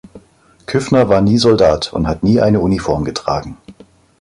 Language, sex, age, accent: German, male, 40-49, Deutschland Deutsch